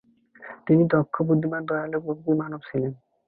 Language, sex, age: Bengali, male, under 19